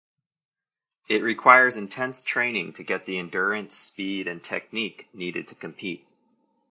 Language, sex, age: English, male, 30-39